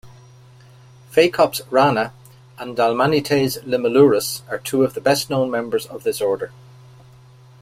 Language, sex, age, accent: English, male, 50-59, Irish English